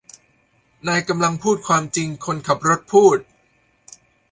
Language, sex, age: Thai, male, 30-39